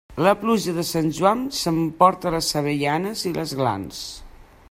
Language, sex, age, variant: Catalan, female, 40-49, Central